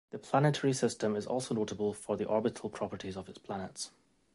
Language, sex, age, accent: English, male, 19-29, Scottish English